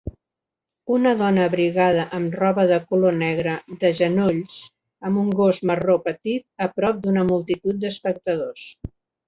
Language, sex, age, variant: Catalan, female, 60-69, Central